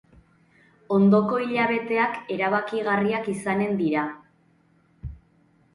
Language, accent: Basque, Erdialdekoa edo Nafarra (Gipuzkoa, Nafarroa)